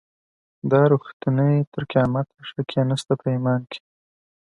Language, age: Pashto, 19-29